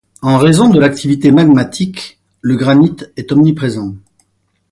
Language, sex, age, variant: French, male, 50-59, Français de métropole